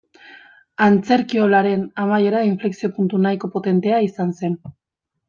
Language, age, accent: Basque, 19-29, Mendebalekoa (Araba, Bizkaia, Gipuzkoako mendebaleko herri batzuk)